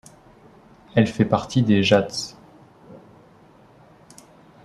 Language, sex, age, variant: French, male, 19-29, Français de métropole